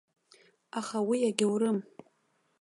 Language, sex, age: Abkhazian, female, 19-29